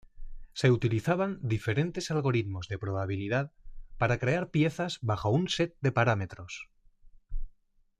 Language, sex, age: Spanish, male, 40-49